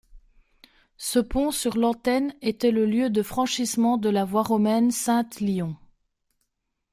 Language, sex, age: French, female, 30-39